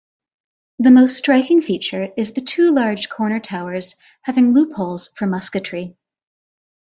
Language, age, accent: English, 19-29, United States English